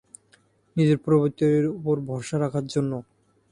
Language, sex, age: Bengali, male, 19-29